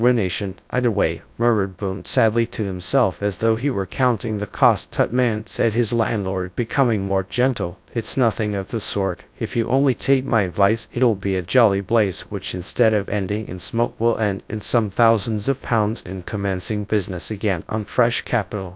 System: TTS, GradTTS